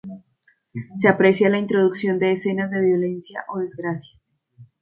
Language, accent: Spanish, Andino-Pacífico: Colombia, Perú, Ecuador, oeste de Bolivia y Venezuela andina